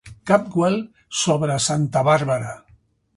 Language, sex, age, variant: Catalan, male, 60-69, Central